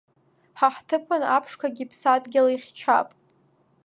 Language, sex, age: Abkhazian, female, under 19